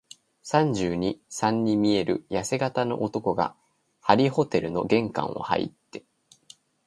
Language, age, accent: Japanese, 19-29, 標準語